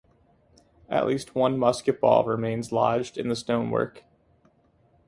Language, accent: English, United States English